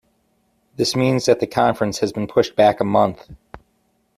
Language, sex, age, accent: English, male, 30-39, United States English